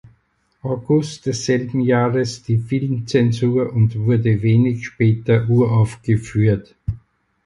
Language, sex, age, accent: German, male, 70-79, Österreichisches Deutsch